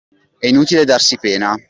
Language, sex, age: Italian, male, 19-29